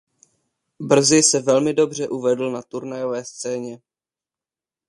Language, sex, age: Czech, male, 19-29